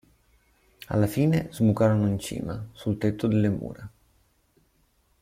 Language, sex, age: Italian, male, 30-39